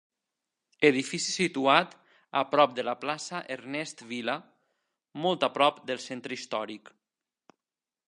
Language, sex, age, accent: Catalan, male, 30-39, valencià